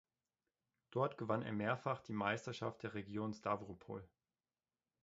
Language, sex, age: German, male, 30-39